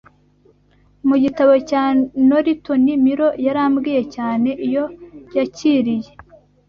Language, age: Kinyarwanda, 19-29